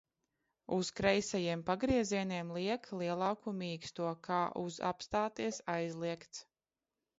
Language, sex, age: Latvian, female, 30-39